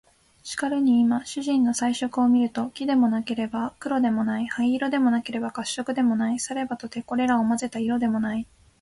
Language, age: Japanese, 19-29